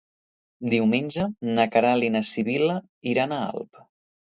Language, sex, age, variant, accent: Catalan, male, 19-29, Central, central